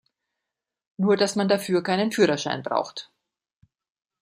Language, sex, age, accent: German, female, 50-59, Deutschland Deutsch